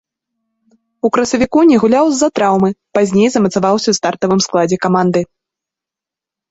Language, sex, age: Belarusian, female, 19-29